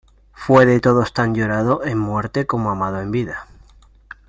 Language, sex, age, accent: Spanish, male, 30-39, España: Centro-Sur peninsular (Madrid, Toledo, Castilla-La Mancha)